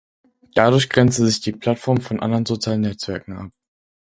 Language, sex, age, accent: German, male, under 19, Deutschland Deutsch